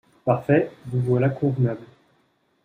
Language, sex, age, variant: French, male, 19-29, Français de métropole